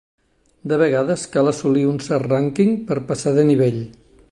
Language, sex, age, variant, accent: Catalan, male, 60-69, Nord-Occidental, nord-occidental